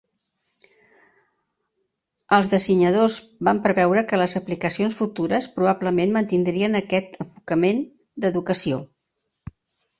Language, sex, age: Catalan, female, 70-79